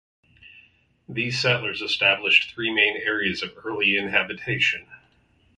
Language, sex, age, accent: English, male, 40-49, United States English